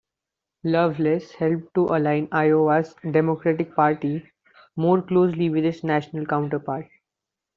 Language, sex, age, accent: English, male, under 19, India and South Asia (India, Pakistan, Sri Lanka)